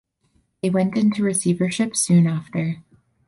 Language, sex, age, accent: English, female, 19-29, United States English